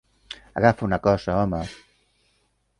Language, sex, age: Catalan, male, 70-79